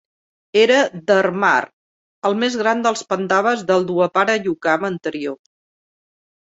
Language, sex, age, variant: Catalan, female, 50-59, Central